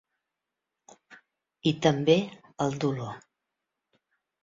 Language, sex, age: Catalan, female, 60-69